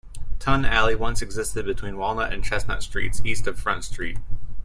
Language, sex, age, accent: English, male, 19-29, United States English